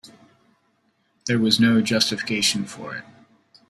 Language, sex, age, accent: English, male, 40-49, Canadian English